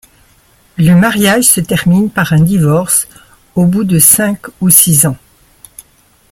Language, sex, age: French, male, 60-69